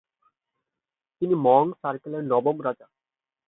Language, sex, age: Bengali, male, 19-29